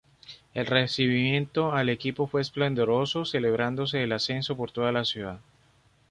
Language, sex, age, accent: Spanish, male, 30-39, Caribe: Cuba, Venezuela, Puerto Rico, República Dominicana, Panamá, Colombia caribeña, México caribeño, Costa del golfo de México